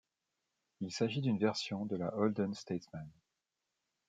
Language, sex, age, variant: French, male, 40-49, Français de métropole